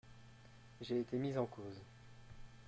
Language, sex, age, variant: French, male, 19-29, Français de métropole